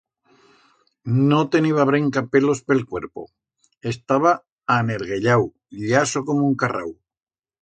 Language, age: Aragonese, 60-69